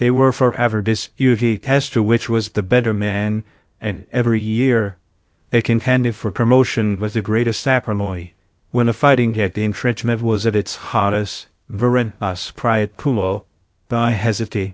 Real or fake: fake